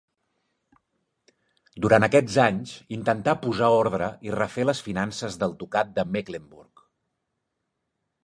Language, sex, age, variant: Catalan, male, 40-49, Central